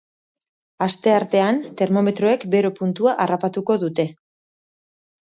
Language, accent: Basque, Mendebalekoa (Araba, Bizkaia, Gipuzkoako mendebaleko herri batzuk)